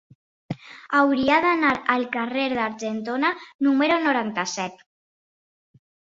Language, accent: Catalan, valencià